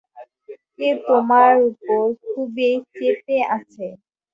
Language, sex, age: Bengali, female, 19-29